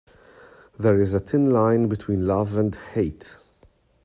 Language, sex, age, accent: English, male, 30-39, England English